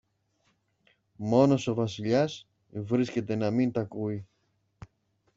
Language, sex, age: Greek, male, 40-49